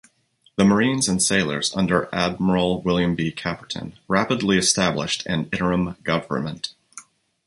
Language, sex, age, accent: English, male, 40-49, United States English